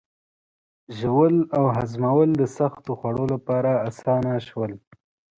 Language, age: Pashto, 19-29